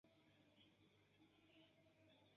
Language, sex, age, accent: Esperanto, male, 19-29, Internacia